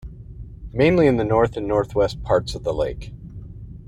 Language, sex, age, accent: English, male, 30-39, United States English